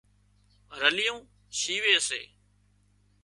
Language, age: Wadiyara Koli, 30-39